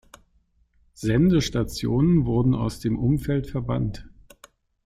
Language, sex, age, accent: German, male, 50-59, Deutschland Deutsch